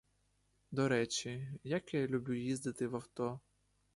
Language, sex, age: Ukrainian, male, 19-29